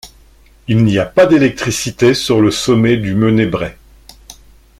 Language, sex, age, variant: French, male, 50-59, Français de métropole